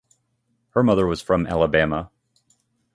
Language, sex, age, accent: English, male, 30-39, United States English